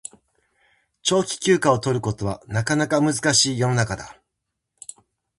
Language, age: Japanese, 50-59